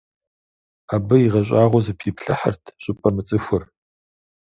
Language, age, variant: Kabardian, 50-59, Адыгэбзэ (Къэбэрдей, Кирил, псоми зэдай)